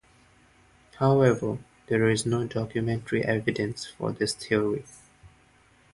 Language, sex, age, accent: English, male, 19-29, India and South Asia (India, Pakistan, Sri Lanka)